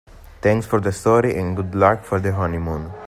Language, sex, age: English, male, under 19